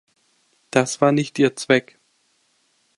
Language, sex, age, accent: German, male, 19-29, Deutschland Deutsch